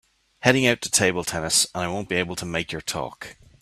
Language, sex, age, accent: English, male, 30-39, Irish English